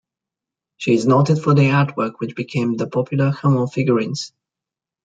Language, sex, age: English, male, 19-29